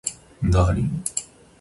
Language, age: Japanese, 30-39